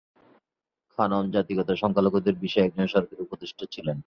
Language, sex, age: Bengali, male, 19-29